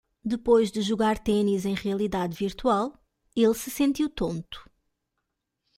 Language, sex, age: Portuguese, female, 30-39